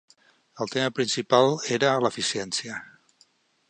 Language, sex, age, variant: Catalan, male, 60-69, Central